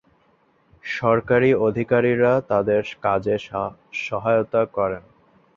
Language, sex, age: Bengali, male, 19-29